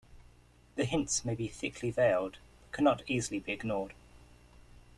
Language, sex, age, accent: English, male, under 19, England English